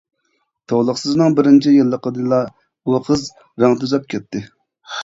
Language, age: Uyghur, 19-29